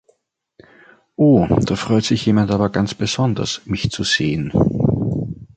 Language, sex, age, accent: German, male, 50-59, Österreichisches Deutsch